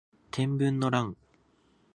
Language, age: Japanese, 19-29